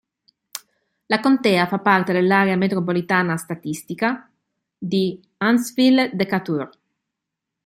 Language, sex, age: Italian, female, 30-39